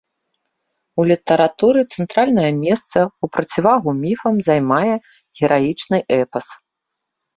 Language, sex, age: Belarusian, female, 40-49